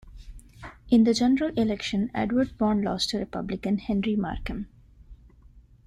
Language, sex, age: English, female, 19-29